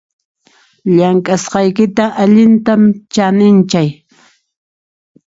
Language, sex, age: Puno Quechua, female, 60-69